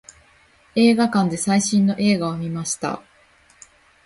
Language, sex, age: Japanese, female, 19-29